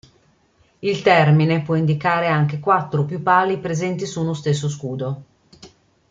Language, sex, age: Italian, female, 50-59